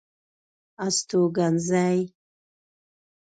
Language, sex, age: Pashto, female, 19-29